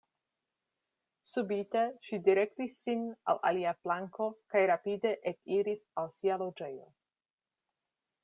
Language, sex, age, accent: Esperanto, female, 40-49, Internacia